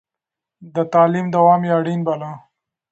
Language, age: Pashto, 30-39